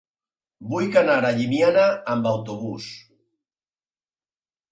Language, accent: Catalan, valencià